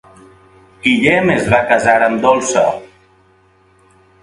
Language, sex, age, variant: Catalan, male, 40-49, Valencià meridional